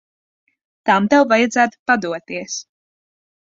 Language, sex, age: Latvian, female, 19-29